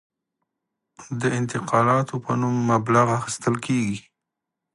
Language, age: Pashto, 30-39